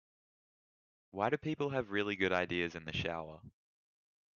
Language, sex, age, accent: English, male, under 19, Australian English